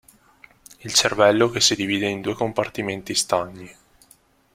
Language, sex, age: Italian, male, under 19